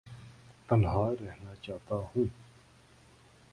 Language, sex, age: Urdu, male, 19-29